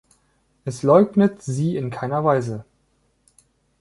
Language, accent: German, Deutschland Deutsch